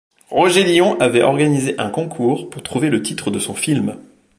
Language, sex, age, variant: French, male, 30-39, Français de métropole